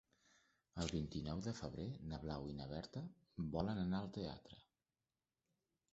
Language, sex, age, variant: Catalan, male, 40-49, Central